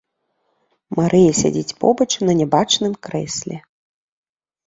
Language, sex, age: Belarusian, female, 30-39